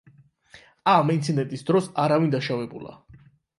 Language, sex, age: Georgian, male, 30-39